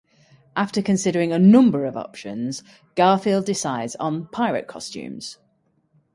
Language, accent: English, England English